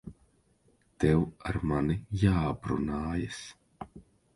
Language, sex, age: Latvian, male, 40-49